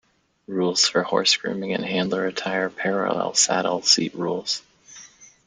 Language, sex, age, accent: English, male, 30-39, United States English